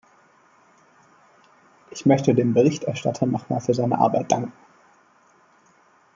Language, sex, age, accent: German, male, 19-29, Deutschland Deutsch